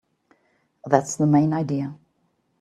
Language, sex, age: English, female, 50-59